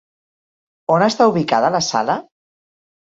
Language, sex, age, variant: Catalan, female, 40-49, Central